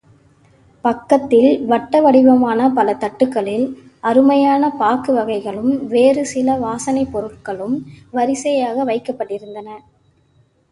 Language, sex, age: Tamil, female, 19-29